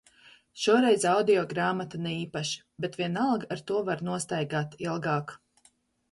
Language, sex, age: Latvian, female, 30-39